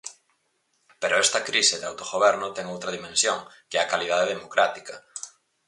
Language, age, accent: Galician, 19-29, Normativo (estándar)